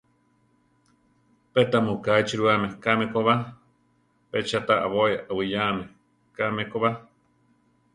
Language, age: Central Tarahumara, 30-39